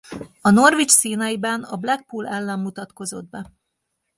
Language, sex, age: Hungarian, female, 40-49